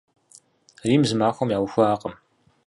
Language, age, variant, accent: Kabardian, 19-29, Адыгэбзэ (Къэбэрдей, Кирил, псоми зэдай), Джылэхъстэней (Gilahsteney)